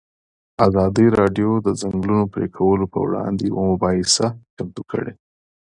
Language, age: Pashto, 30-39